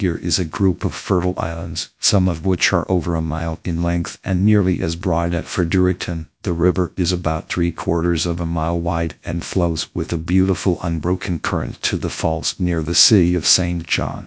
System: TTS, GradTTS